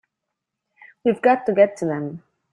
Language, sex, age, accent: English, female, 30-39, Canadian English